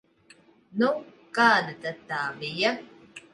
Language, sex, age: Latvian, female, 30-39